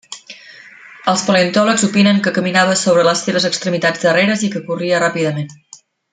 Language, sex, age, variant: Catalan, female, 30-39, Central